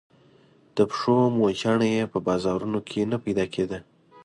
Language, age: Pashto, 19-29